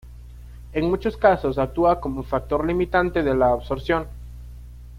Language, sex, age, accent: Spanish, male, under 19, Andino-Pacífico: Colombia, Perú, Ecuador, oeste de Bolivia y Venezuela andina